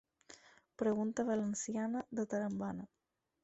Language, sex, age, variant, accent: Catalan, female, 19-29, Balear, menorquí